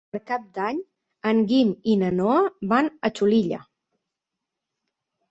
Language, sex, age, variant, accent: Catalan, female, 30-39, Central, Neutre